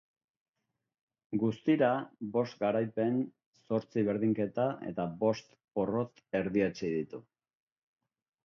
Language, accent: Basque, Erdialdekoa edo Nafarra (Gipuzkoa, Nafarroa)